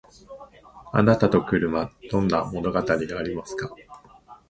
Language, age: Japanese, 40-49